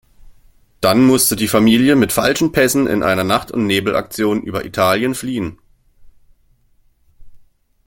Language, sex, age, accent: German, male, 19-29, Deutschland Deutsch